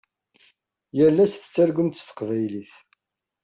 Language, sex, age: Kabyle, male, 30-39